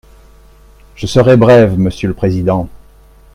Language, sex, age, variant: French, male, 60-69, Français de métropole